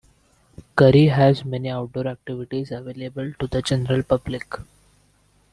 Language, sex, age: English, male, 19-29